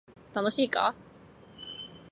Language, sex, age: Japanese, female, under 19